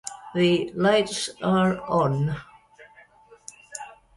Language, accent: English, England English